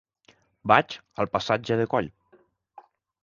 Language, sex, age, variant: Catalan, male, 30-39, Central